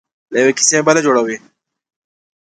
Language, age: Pashto, 30-39